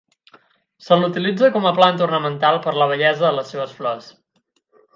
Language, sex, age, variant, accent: Catalan, male, 19-29, Central, central